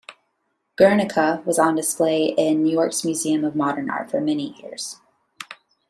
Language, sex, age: English, female, 19-29